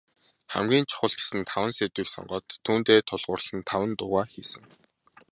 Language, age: Mongolian, 19-29